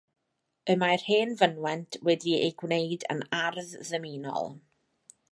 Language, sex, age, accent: Welsh, female, 30-39, Y Deyrnas Unedig Cymraeg